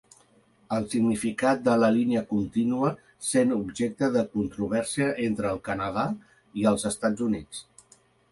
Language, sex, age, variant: Catalan, male, 50-59, Central